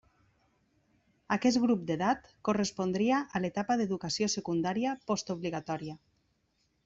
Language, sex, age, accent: Catalan, female, 30-39, valencià